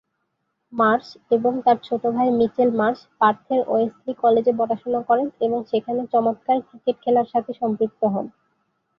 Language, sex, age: Bengali, female, 19-29